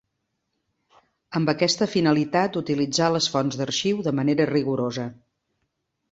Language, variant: Catalan, Central